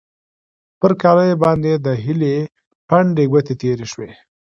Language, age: Pashto, 19-29